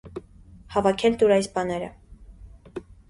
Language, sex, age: Armenian, female, 19-29